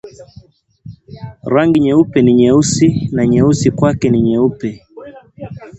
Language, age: Swahili, 19-29